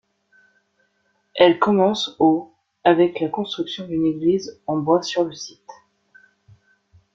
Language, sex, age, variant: French, female, 19-29, Français de métropole